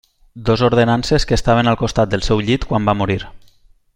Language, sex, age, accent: Catalan, male, 19-29, valencià